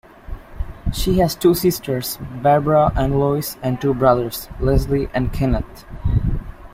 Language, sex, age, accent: English, male, under 19, United States English